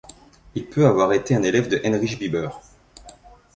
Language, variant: French, Français de métropole